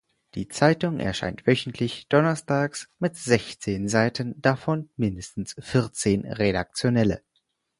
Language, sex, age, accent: German, male, under 19, Deutschland Deutsch